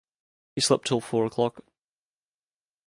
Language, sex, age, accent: English, male, 19-29, Australian English